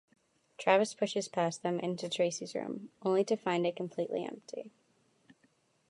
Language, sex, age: English, female, under 19